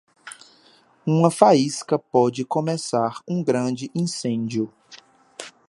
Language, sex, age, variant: Portuguese, male, 19-29, Portuguese (Brasil)